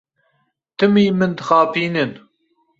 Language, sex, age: Kurdish, male, 30-39